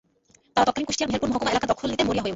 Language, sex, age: Bengali, female, 19-29